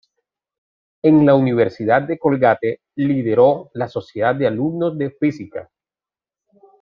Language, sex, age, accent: Spanish, male, 30-39, Caribe: Cuba, Venezuela, Puerto Rico, República Dominicana, Panamá, Colombia caribeña, México caribeño, Costa del golfo de México